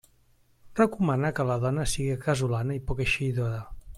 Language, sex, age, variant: Catalan, male, 40-49, Central